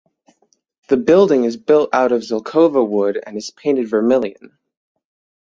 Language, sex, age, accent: English, male, under 19, United States English